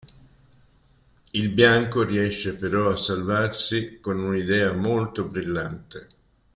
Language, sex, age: Italian, male, 60-69